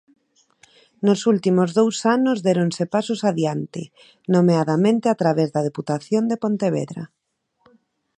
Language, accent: Galician, Normativo (estándar)